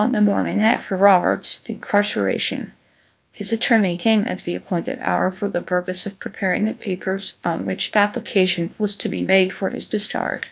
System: TTS, GlowTTS